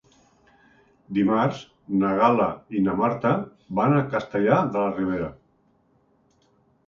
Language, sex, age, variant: Catalan, male, 50-59, Central